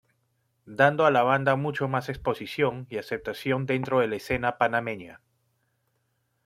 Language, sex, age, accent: Spanish, male, 40-49, Andino-Pacífico: Colombia, Perú, Ecuador, oeste de Bolivia y Venezuela andina